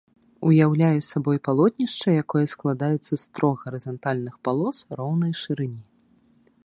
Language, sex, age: Belarusian, female, 30-39